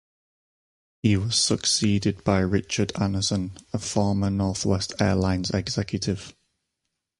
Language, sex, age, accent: English, male, 30-39, England English